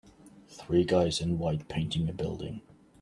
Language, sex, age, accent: English, male, 30-39, England English